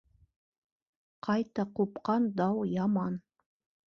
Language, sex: Bashkir, female